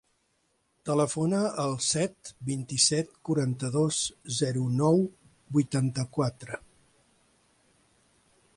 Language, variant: Catalan, Central